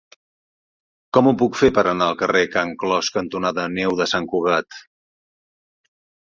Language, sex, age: Catalan, male, 50-59